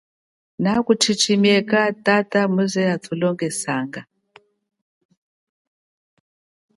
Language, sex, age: Chokwe, female, 40-49